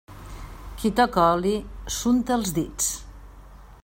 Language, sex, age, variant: Catalan, female, 60-69, Central